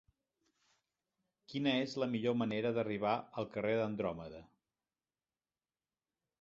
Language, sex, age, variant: Catalan, male, 40-49, Central